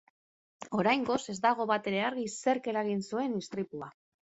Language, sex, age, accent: Basque, female, 40-49, Mendebalekoa (Araba, Bizkaia, Gipuzkoako mendebaleko herri batzuk)